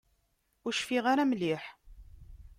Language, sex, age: Kabyle, female, 30-39